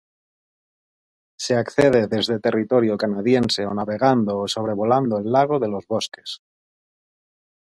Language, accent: Spanish, España: Norte peninsular (Asturias, Castilla y León, Cantabria, País Vasco, Navarra, Aragón, La Rioja, Guadalajara, Cuenca)